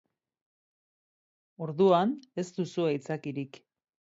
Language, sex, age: Basque, female, 40-49